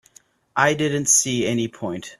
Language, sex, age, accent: English, male, 19-29, United States English